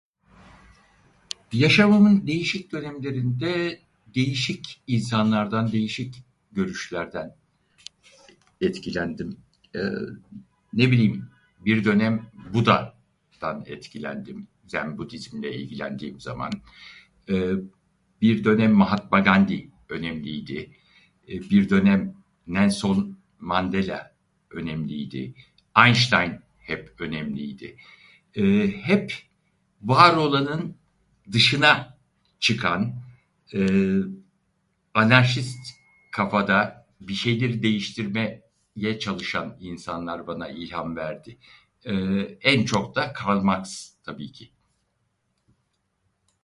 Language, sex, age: Turkish, male, 60-69